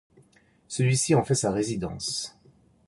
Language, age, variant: French, 50-59, Français de métropole